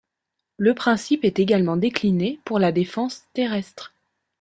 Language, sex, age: French, female, 30-39